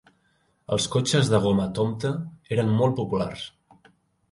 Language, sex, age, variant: Catalan, male, 19-29, Central